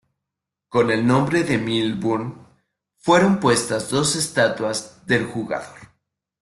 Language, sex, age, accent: Spanish, male, 19-29, México